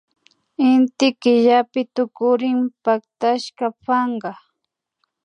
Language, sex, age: Imbabura Highland Quichua, female, 30-39